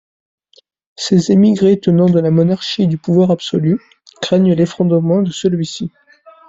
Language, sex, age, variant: French, male, 19-29, Français de métropole